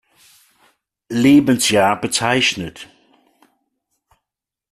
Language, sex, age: German, male, 60-69